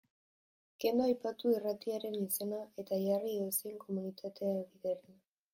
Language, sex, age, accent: Basque, female, 19-29, Mendebalekoa (Araba, Bizkaia, Gipuzkoako mendebaleko herri batzuk)